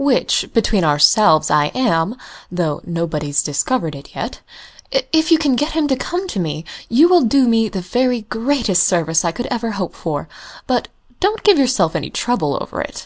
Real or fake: real